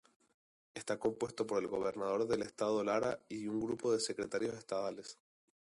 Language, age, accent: Spanish, 19-29, España: Islas Canarias; Rioplatense: Argentina, Uruguay, este de Bolivia, Paraguay